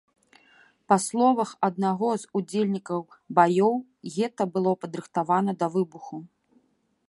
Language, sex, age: Belarusian, female, 30-39